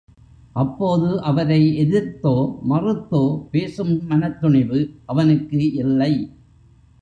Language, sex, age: Tamil, male, 70-79